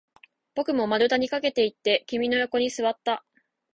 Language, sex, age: Japanese, female, 19-29